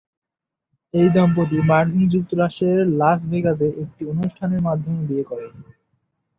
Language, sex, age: Bengali, male, under 19